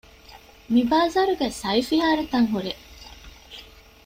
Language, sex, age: Divehi, female, 19-29